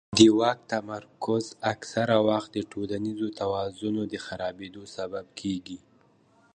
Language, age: Pashto, 19-29